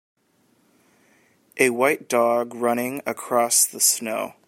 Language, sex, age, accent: English, male, 19-29, United States English